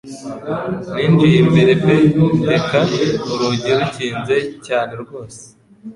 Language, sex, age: Kinyarwanda, male, 19-29